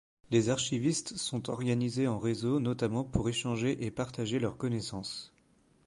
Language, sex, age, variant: French, male, 19-29, Français de métropole